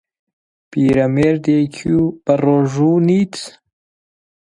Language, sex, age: Central Kurdish, male, 19-29